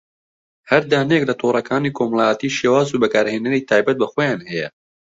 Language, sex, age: Central Kurdish, male, 19-29